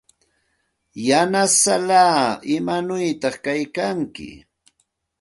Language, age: Santa Ana de Tusi Pasco Quechua, 40-49